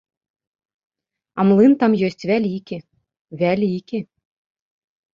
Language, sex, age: Belarusian, female, 30-39